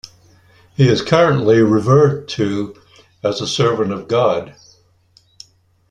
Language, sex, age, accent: English, male, 80-89, Canadian English